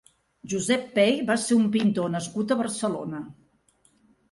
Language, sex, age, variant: Catalan, female, 60-69, Central